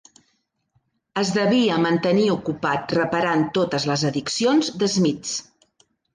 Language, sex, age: Catalan, female, 60-69